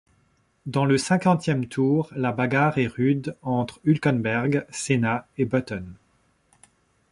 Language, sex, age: French, male, 30-39